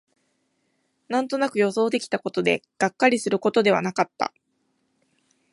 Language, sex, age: Japanese, female, 19-29